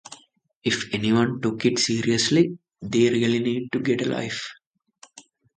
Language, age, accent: English, 19-29, India and South Asia (India, Pakistan, Sri Lanka)